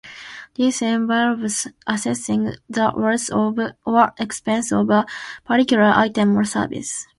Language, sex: English, female